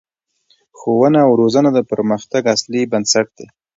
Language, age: Pashto, 19-29